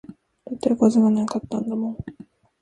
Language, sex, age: Japanese, female, 19-29